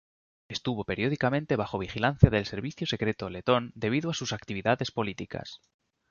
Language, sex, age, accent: Spanish, male, 30-39, España: Norte peninsular (Asturias, Castilla y León, Cantabria, País Vasco, Navarra, Aragón, La Rioja, Guadalajara, Cuenca)